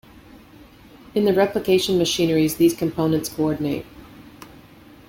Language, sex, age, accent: English, female, 50-59, Canadian English